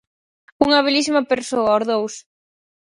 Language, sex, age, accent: Galician, female, 19-29, Central (gheada)